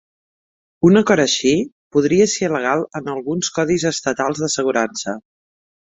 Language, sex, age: Catalan, female, 50-59